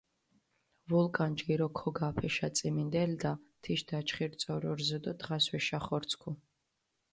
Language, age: Mingrelian, 40-49